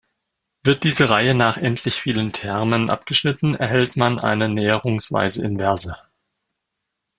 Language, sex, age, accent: German, male, 30-39, Deutschland Deutsch